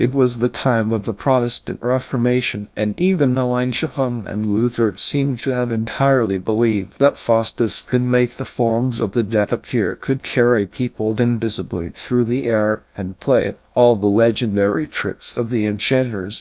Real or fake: fake